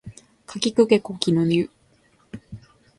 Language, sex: Japanese, female